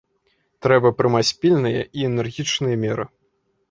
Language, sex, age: Belarusian, male, 19-29